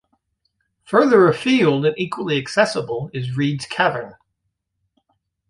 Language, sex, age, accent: English, male, 50-59, United States English